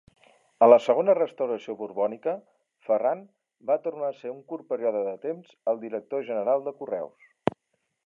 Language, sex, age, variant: Catalan, male, 50-59, Central